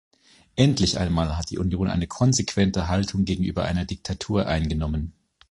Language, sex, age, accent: German, male, 40-49, Deutschland Deutsch